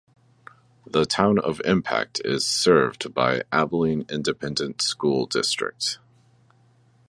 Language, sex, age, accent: English, male, 30-39, United States English